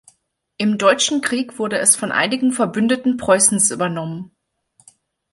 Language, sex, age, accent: German, female, 19-29, Deutschland Deutsch